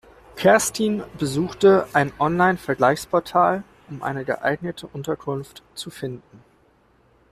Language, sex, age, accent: German, male, 19-29, Deutschland Deutsch